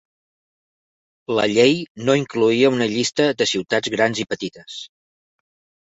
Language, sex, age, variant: Catalan, male, 40-49, Central